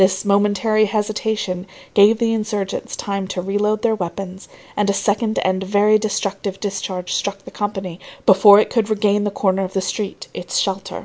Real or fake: real